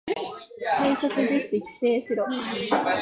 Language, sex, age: Japanese, female, 19-29